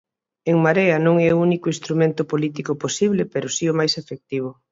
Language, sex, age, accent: Galician, female, 40-49, Central (gheada)